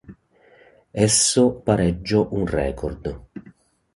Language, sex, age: Italian, male, 40-49